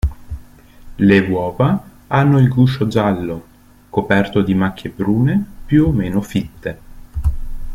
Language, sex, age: Italian, male, 30-39